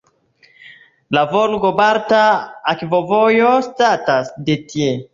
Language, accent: Esperanto, Internacia